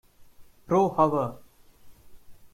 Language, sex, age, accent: English, male, 19-29, India and South Asia (India, Pakistan, Sri Lanka)